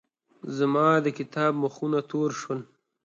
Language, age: Pashto, 30-39